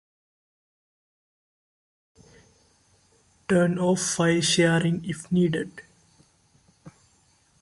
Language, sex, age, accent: English, male, under 19, India and South Asia (India, Pakistan, Sri Lanka)